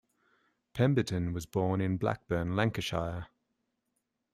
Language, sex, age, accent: English, male, 30-39, Australian English